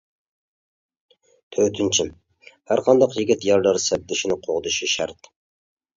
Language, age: Uyghur, 30-39